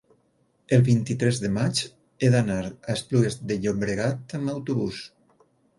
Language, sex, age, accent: Catalan, male, 50-59, valencià